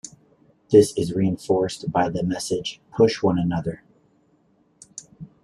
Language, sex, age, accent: English, male, 40-49, United States English